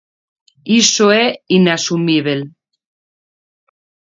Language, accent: Galician, Normativo (estándar)